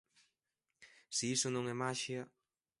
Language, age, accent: Galician, 19-29, Atlántico (seseo e gheada)